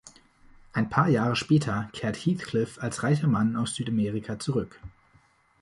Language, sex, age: German, male, 19-29